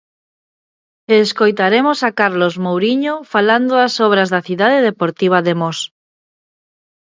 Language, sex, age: Galician, female, 30-39